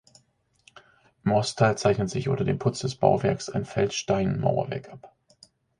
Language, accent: German, Deutschland Deutsch